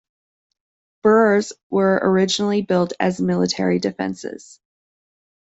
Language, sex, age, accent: English, female, 30-39, United States English